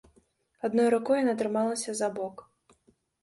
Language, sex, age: Belarusian, female, 19-29